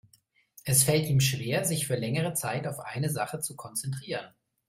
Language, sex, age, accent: German, male, 30-39, Deutschland Deutsch